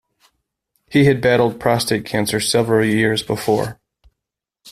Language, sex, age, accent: English, male, 40-49, United States English